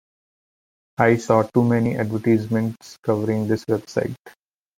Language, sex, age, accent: English, male, 30-39, India and South Asia (India, Pakistan, Sri Lanka)